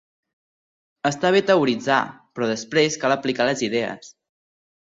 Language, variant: Catalan, Central